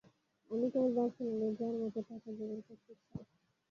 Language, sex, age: Bengali, female, 19-29